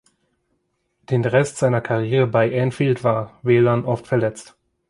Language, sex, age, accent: German, male, 19-29, Deutschland Deutsch